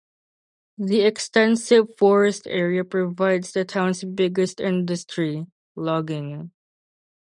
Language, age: English, under 19